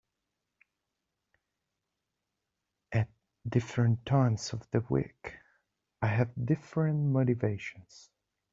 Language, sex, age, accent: English, male, 30-39, England English